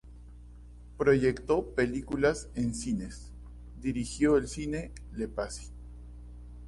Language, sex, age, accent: Spanish, male, 40-49, Andino-Pacífico: Colombia, Perú, Ecuador, oeste de Bolivia y Venezuela andina